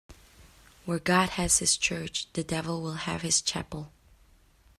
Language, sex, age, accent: English, female, under 19, United States English